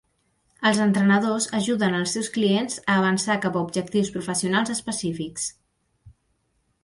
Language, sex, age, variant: Catalan, female, 19-29, Central